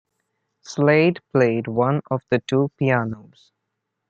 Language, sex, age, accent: English, male, 19-29, India and South Asia (India, Pakistan, Sri Lanka)